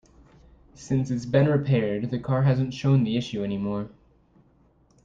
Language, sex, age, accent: English, male, 19-29, United States English